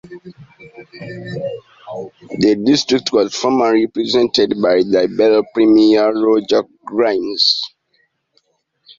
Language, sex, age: English, male, under 19